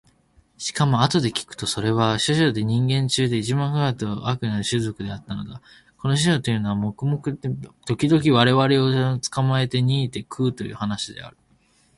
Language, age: Japanese, 19-29